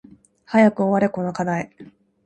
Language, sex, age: Japanese, female, 19-29